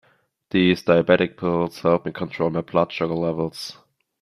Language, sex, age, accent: English, male, 19-29, United States English